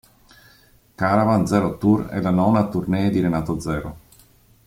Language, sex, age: Italian, male, 40-49